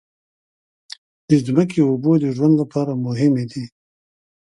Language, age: Pashto, 60-69